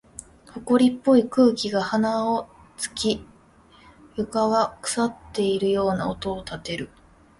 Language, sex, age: Japanese, female, 19-29